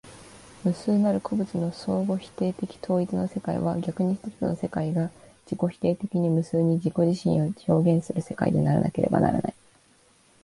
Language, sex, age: Japanese, female, 19-29